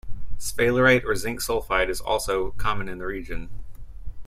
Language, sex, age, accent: English, male, 19-29, United States English